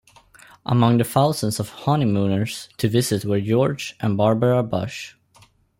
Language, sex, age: English, male, under 19